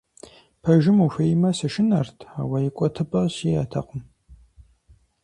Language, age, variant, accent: Kabardian, 19-29, Адыгэбзэ (Къэбэрдей, Кирил, псоми зэдай), Джылэхъстэней (Gilahsteney)